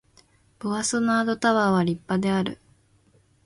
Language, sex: Japanese, female